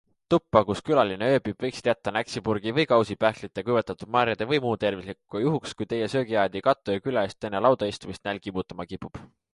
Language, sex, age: Estonian, male, 19-29